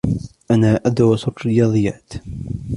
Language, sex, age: Arabic, male, 19-29